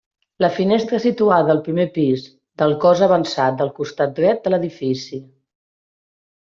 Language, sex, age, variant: Catalan, female, 40-49, Central